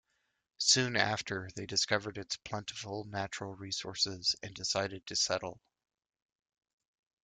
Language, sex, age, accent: English, male, 30-39, United States English